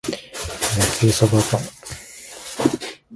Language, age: Japanese, 19-29